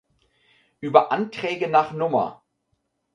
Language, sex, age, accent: German, male, 50-59, Deutschland Deutsch